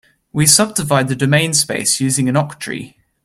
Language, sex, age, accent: English, male, 19-29, England English